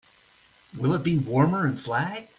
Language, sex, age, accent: English, male, 40-49, United States English